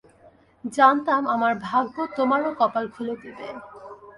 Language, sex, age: Bengali, female, 19-29